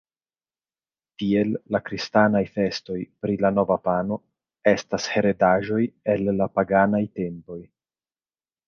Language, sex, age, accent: Esperanto, male, 30-39, Internacia